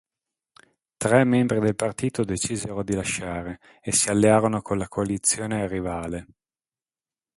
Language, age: Italian, 40-49